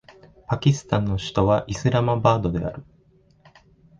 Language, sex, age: Japanese, male, 19-29